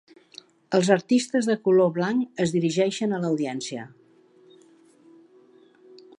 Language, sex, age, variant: Catalan, female, 70-79, Central